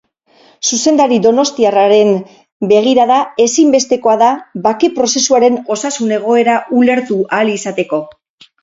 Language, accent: Basque, Mendebalekoa (Araba, Bizkaia, Gipuzkoako mendebaleko herri batzuk)